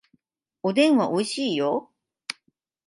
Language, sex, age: Japanese, female, 40-49